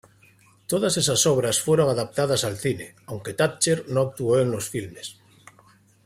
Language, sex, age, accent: Spanish, male, 40-49, España: Norte peninsular (Asturias, Castilla y León, Cantabria, País Vasco, Navarra, Aragón, La Rioja, Guadalajara, Cuenca)